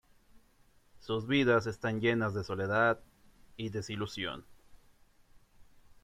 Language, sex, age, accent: Spanish, male, 30-39, México